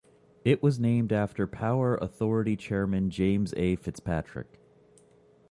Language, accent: English, Canadian English